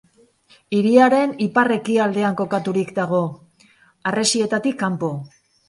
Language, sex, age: Basque, female, 50-59